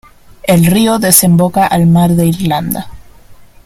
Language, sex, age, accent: Spanish, female, under 19, Chileno: Chile, Cuyo